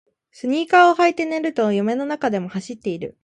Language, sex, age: Japanese, female, 19-29